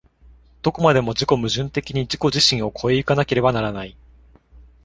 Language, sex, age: Japanese, male, 19-29